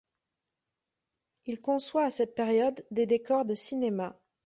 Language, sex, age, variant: French, female, 30-39, Français de métropole